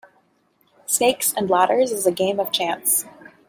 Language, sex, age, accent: English, female, 30-39, United States English